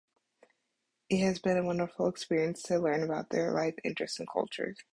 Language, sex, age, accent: English, female, 19-29, United States English